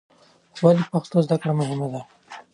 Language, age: Pashto, 19-29